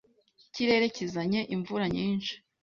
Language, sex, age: Kinyarwanda, female, 19-29